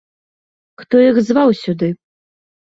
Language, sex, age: Belarusian, female, 19-29